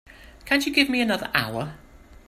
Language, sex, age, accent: English, male, 50-59, Welsh English